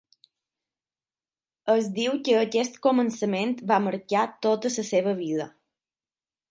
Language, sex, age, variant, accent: Catalan, female, 19-29, Balear, mallorquí